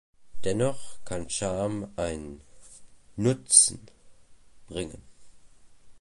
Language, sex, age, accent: German, male, under 19, Deutschland Deutsch